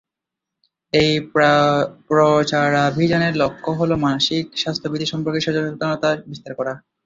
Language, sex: Bengali, male